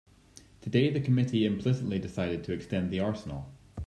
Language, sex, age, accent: English, male, 19-29, Scottish English